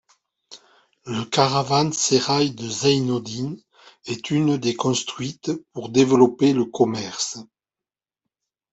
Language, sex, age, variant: French, male, 40-49, Français de métropole